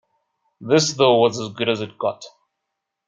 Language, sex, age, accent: English, male, 30-39, Southern African (South Africa, Zimbabwe, Namibia)